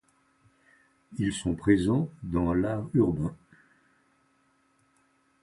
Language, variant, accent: French, Français d'Europe, Français de Suisse